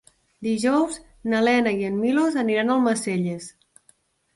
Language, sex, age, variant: Catalan, female, 30-39, Nord-Occidental